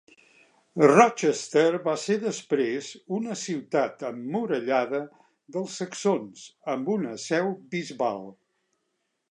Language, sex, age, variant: Catalan, male, 70-79, Central